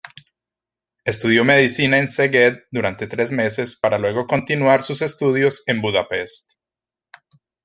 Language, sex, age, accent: Spanish, male, 40-49, Andino-Pacífico: Colombia, Perú, Ecuador, oeste de Bolivia y Venezuela andina